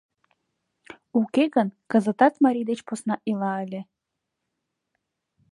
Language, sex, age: Mari, female, 19-29